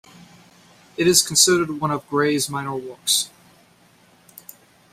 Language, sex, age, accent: English, male, 19-29, United States English